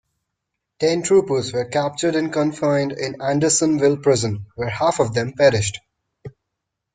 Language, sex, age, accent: English, male, 19-29, India and South Asia (India, Pakistan, Sri Lanka)